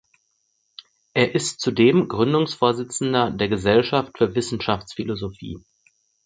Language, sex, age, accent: German, male, 40-49, Deutschland Deutsch